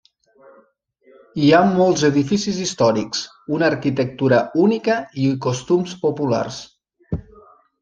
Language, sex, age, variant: Catalan, male, 40-49, Nord-Occidental